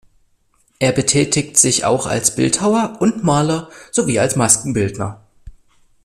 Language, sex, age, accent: German, male, under 19, Deutschland Deutsch